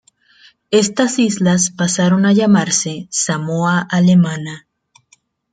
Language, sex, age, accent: Spanish, female, 19-29, México